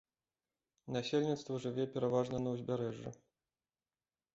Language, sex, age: Belarusian, male, 30-39